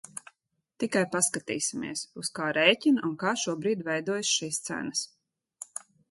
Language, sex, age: Latvian, female, 40-49